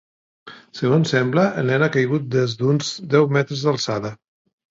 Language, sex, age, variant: Catalan, male, 40-49, Central